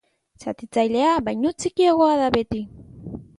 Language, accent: Basque, Mendebalekoa (Araba, Bizkaia, Gipuzkoako mendebaleko herri batzuk)